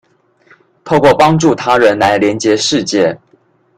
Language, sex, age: Chinese, male, 19-29